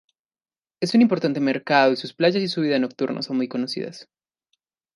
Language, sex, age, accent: Spanish, male, 19-29, Andino-Pacífico: Colombia, Perú, Ecuador, oeste de Bolivia y Venezuela andina